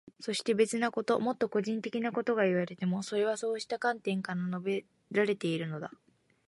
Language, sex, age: Japanese, female, 19-29